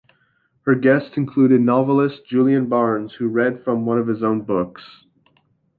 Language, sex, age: English, male, 19-29